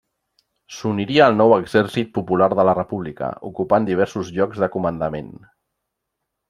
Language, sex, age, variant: Catalan, male, 40-49, Central